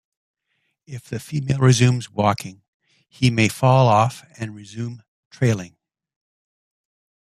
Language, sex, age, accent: English, male, 60-69, Canadian English